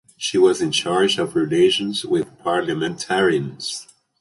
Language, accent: English, United States English